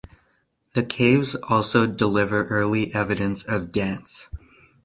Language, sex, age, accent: English, male, 19-29, United States English